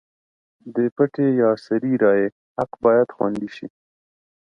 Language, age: Pashto, 30-39